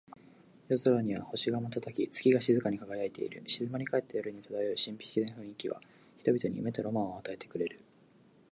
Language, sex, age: Japanese, male, 19-29